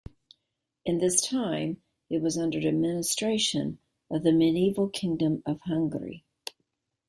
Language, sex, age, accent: English, female, 60-69, United States English